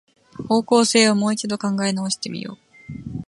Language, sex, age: Japanese, female, 19-29